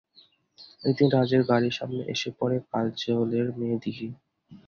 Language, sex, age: Bengali, male, 19-29